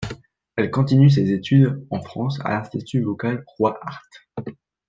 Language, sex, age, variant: French, male, 19-29, Français de métropole